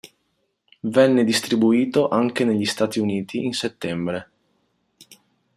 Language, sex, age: Italian, male, 30-39